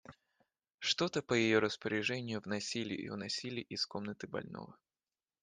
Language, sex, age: Russian, male, 19-29